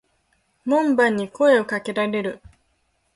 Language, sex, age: Japanese, female, 19-29